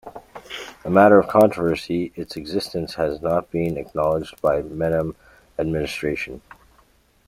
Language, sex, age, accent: English, male, 30-39, Canadian English